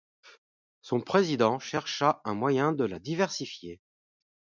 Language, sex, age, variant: French, male, 40-49, Français de métropole